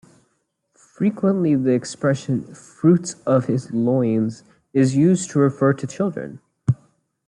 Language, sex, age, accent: English, male, 19-29, United States English